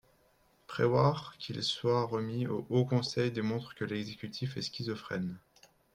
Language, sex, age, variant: French, male, 19-29, Français de métropole